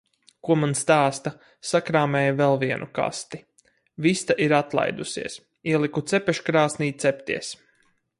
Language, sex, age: Latvian, male, 30-39